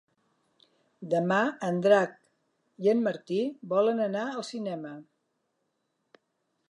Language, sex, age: Catalan, female, 60-69